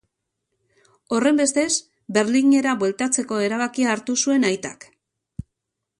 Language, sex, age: Basque, female, 50-59